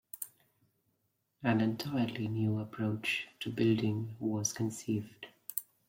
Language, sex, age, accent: English, male, 19-29, India and South Asia (India, Pakistan, Sri Lanka)